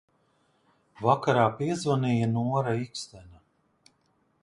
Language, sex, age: Latvian, male, 40-49